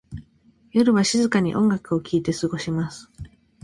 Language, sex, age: Japanese, female, 19-29